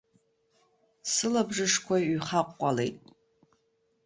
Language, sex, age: Abkhazian, female, 50-59